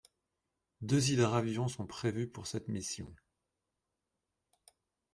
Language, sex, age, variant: French, male, 40-49, Français de métropole